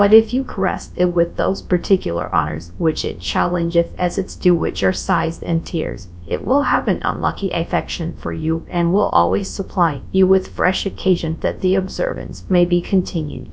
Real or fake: fake